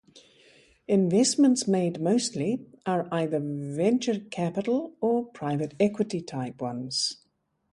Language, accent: English, New Zealand English